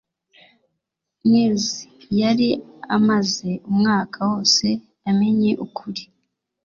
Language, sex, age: Kinyarwanda, female, 19-29